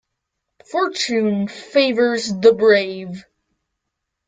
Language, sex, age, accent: English, male, under 19, United States English